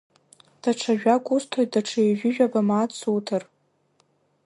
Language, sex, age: Abkhazian, female, under 19